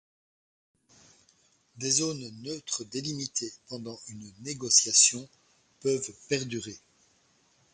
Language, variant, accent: French, Français d'Europe, Français de Belgique